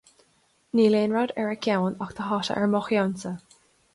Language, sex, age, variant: Irish, female, 19-29, Gaeilge na Mumhan